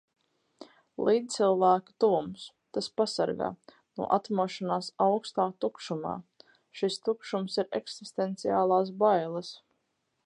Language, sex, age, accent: Latvian, female, 30-39, bez akcenta